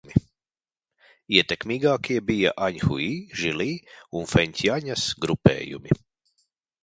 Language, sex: Latvian, male